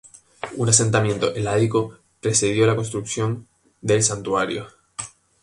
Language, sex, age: Spanish, male, 19-29